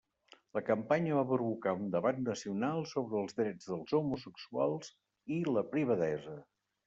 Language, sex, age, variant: Catalan, male, 60-69, Septentrional